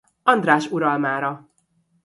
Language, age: Hungarian, 30-39